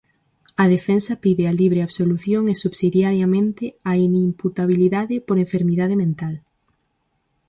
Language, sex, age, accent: Galician, female, 19-29, Oriental (común en zona oriental)